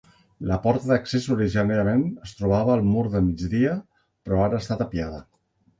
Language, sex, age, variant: Catalan, male, 50-59, Central